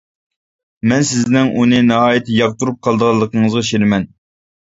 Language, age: Uyghur, 19-29